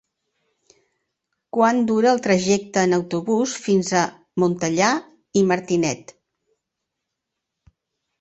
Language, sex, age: Catalan, female, 70-79